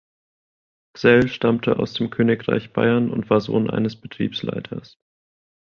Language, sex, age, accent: German, male, 19-29, Deutschland Deutsch